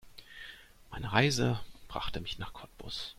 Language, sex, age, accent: German, male, 30-39, Deutschland Deutsch